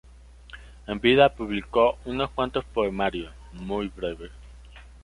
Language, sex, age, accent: Spanish, male, under 19, Andino-Pacífico: Colombia, Perú, Ecuador, oeste de Bolivia y Venezuela andina